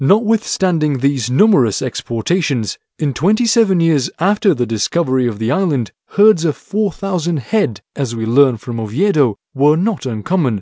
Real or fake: real